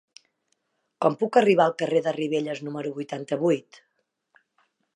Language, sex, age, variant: Catalan, female, 40-49, Central